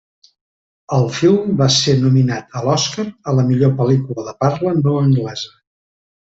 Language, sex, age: Catalan, male, 40-49